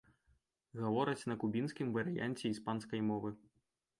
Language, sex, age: Belarusian, male, 19-29